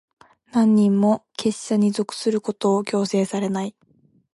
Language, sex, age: Japanese, female, 19-29